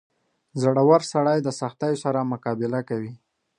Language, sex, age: Pashto, male, under 19